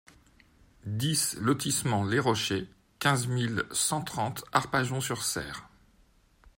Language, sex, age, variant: French, male, 50-59, Français de métropole